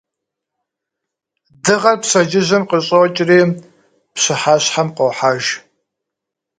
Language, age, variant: Kabardian, 30-39, Адыгэбзэ (Къэбэрдей, Кирил, псоми зэдай)